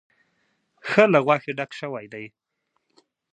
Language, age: Pashto, 19-29